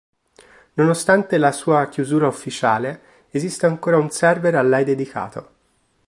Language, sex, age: Italian, male, 19-29